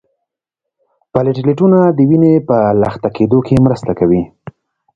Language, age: Pashto, 19-29